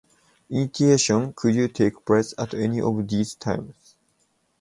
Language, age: English, 19-29